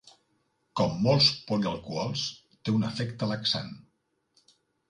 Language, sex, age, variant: Catalan, male, 40-49, Central